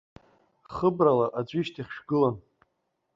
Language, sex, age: Abkhazian, male, 40-49